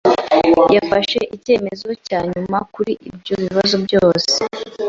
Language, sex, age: Kinyarwanda, female, 19-29